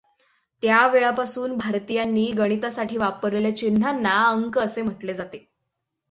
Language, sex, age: Marathi, female, 19-29